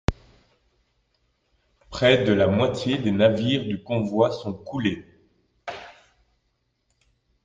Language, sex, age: French, male, 30-39